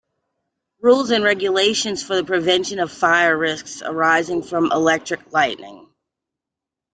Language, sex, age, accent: English, female, 40-49, United States English